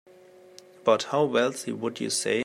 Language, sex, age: English, male, 19-29